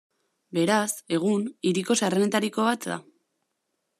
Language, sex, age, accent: Basque, female, 19-29, Mendebalekoa (Araba, Bizkaia, Gipuzkoako mendebaleko herri batzuk)